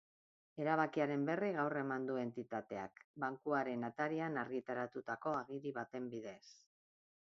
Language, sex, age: Basque, female, 60-69